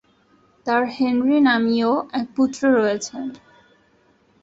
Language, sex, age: Bengali, female, under 19